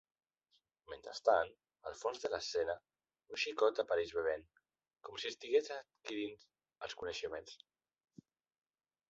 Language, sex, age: Catalan, male, 40-49